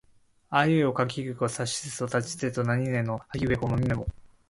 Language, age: Japanese, 30-39